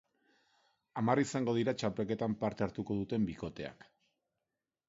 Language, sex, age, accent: Basque, male, 40-49, Erdialdekoa edo Nafarra (Gipuzkoa, Nafarroa)